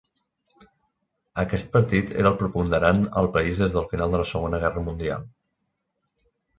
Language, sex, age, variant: Catalan, male, 30-39, Septentrional